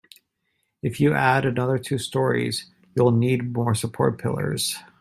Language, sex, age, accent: English, male, 30-39, United States English